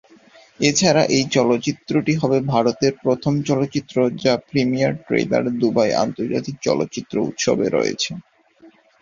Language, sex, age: Bengali, male, 19-29